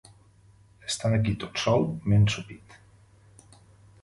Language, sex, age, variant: Catalan, male, 50-59, Central